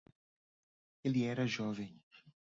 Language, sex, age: Portuguese, male, 30-39